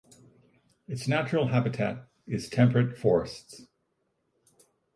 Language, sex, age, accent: English, male, 40-49, Irish English